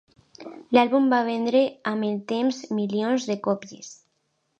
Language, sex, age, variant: Catalan, female, under 19, Alacantí